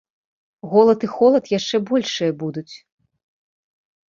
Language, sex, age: Belarusian, female, 30-39